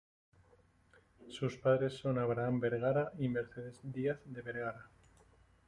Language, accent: Spanish, España: Centro-Sur peninsular (Madrid, Toledo, Castilla-La Mancha)